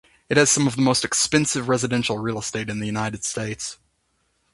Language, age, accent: English, 19-29, United States English